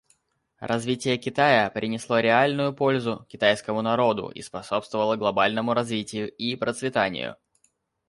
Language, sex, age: Russian, male, 19-29